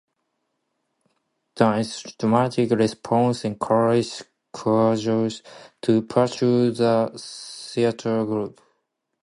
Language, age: English, 19-29